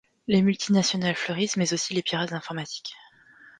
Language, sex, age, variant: French, female, 40-49, Français de métropole